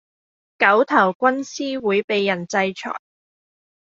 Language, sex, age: Cantonese, female, 19-29